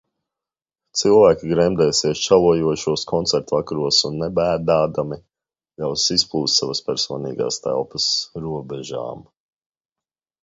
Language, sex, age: Latvian, male, 50-59